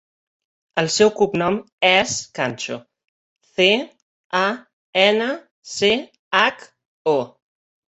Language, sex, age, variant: Catalan, male, 19-29, Balear